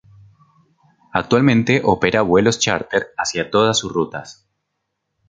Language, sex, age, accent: Spanish, male, 30-39, Andino-Pacífico: Colombia, Perú, Ecuador, oeste de Bolivia y Venezuela andina